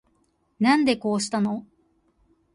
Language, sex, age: Japanese, female, 30-39